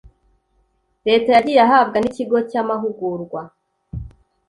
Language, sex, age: Kinyarwanda, female, 19-29